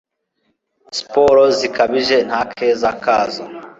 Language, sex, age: Kinyarwanda, male, 19-29